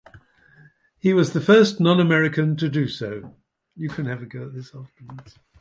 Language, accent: English, England English